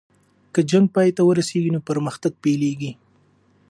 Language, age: Pashto, 19-29